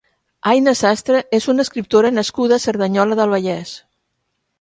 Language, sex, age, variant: Catalan, female, 70-79, Central